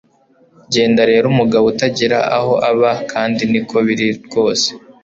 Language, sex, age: Kinyarwanda, male, 19-29